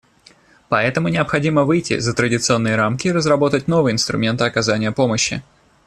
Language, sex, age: Russian, male, 19-29